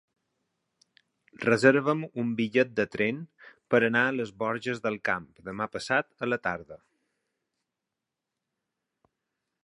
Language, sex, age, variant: Catalan, male, 40-49, Balear